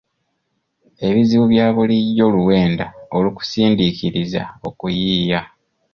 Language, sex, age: Ganda, male, 30-39